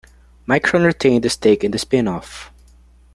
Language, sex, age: English, male, 19-29